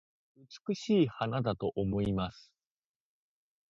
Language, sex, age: Japanese, male, under 19